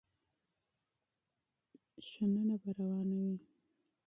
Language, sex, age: Pashto, female, 30-39